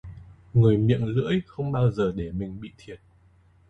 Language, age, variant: Vietnamese, 19-29, Hà Nội